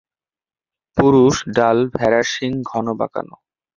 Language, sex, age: Bengali, male, under 19